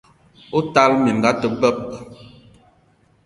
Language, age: Eton (Cameroon), 30-39